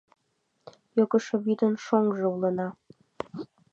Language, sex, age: Mari, female, 19-29